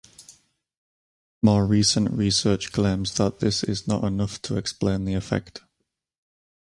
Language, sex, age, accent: English, male, 30-39, England English